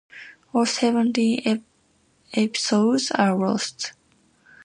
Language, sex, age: English, female, 19-29